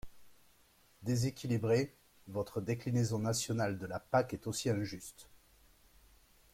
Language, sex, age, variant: French, male, 40-49, Français de métropole